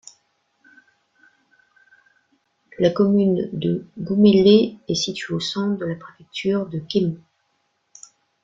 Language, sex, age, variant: French, female, 40-49, Français de métropole